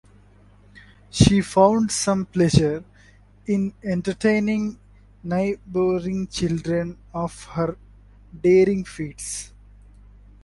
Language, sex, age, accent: English, male, 19-29, India and South Asia (India, Pakistan, Sri Lanka)